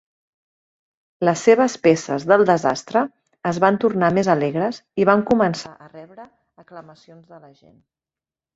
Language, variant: Catalan, Central